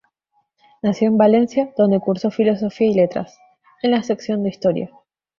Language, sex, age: Spanish, female, 19-29